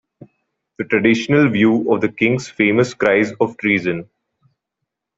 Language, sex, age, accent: English, male, 19-29, India and South Asia (India, Pakistan, Sri Lanka)